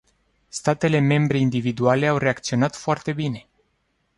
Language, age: Romanian, 19-29